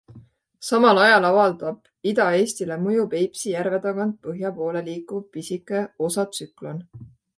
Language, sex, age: Estonian, female, 30-39